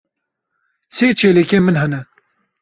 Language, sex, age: Kurdish, male, 19-29